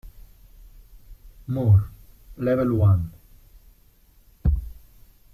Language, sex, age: Italian, male, 30-39